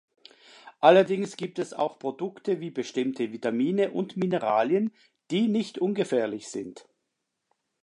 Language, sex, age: German, male, 50-59